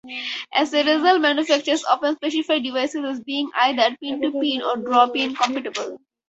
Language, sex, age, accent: English, female, 19-29, United States English